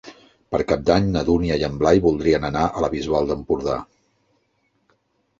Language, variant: Catalan, Central